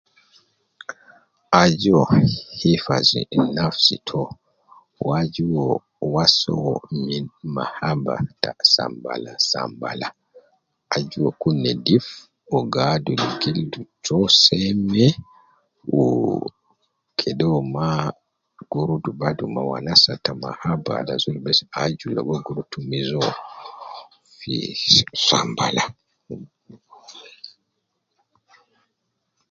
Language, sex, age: Nubi, male, 50-59